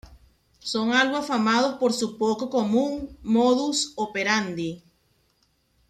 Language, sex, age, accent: Spanish, female, 40-49, Caribe: Cuba, Venezuela, Puerto Rico, República Dominicana, Panamá, Colombia caribeña, México caribeño, Costa del golfo de México